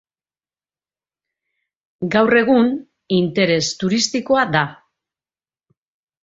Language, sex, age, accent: Basque, female, 40-49, Mendebalekoa (Araba, Bizkaia, Gipuzkoako mendebaleko herri batzuk)